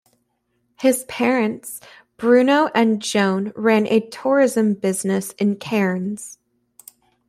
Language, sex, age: English, female, 19-29